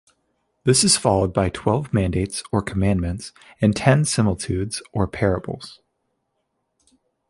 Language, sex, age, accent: English, male, 30-39, United States English